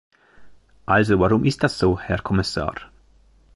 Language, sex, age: German, male, 30-39